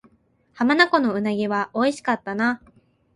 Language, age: Japanese, 19-29